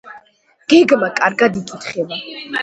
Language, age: Georgian, under 19